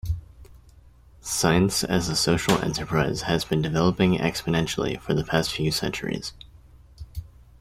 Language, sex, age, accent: English, male, 19-29, United States English